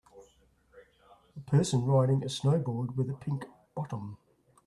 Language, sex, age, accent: English, male, 60-69, Australian English